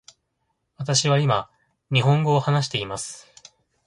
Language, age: Japanese, 19-29